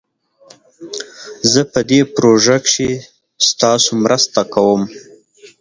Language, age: Pashto, 19-29